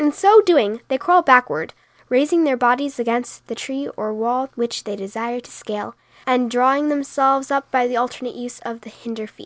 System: none